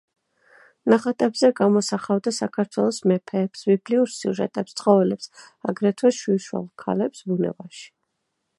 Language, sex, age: Georgian, female, 30-39